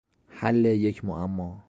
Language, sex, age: Persian, male, 19-29